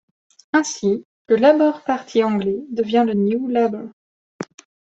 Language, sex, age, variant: French, female, 19-29, Français de métropole